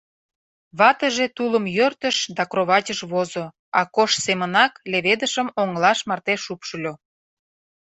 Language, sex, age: Mari, female, 40-49